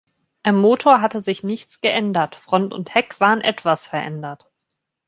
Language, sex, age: German, female, 19-29